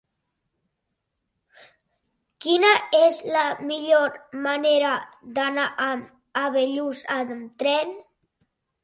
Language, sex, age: Catalan, female, 40-49